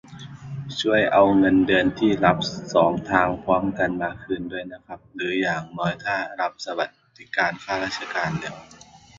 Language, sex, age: Thai, male, 19-29